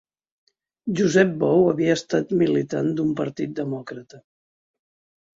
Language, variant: Catalan, Central